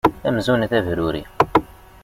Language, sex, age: Kabyle, male, 19-29